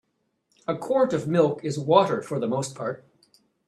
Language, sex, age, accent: English, male, 60-69, Canadian English